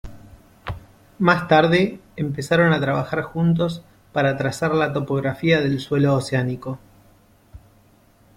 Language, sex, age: Spanish, male, 30-39